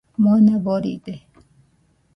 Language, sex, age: Nüpode Huitoto, female, 40-49